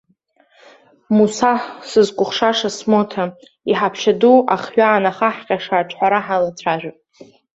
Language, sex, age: Abkhazian, female, under 19